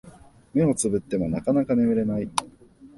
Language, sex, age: Japanese, male, 19-29